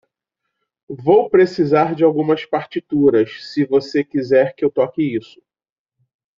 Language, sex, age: Portuguese, male, 40-49